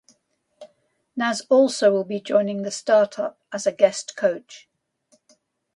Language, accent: English, England English